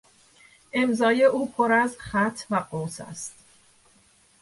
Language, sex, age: Persian, female, 30-39